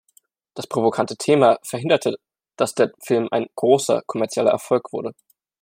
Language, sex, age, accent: German, male, 19-29, Deutschland Deutsch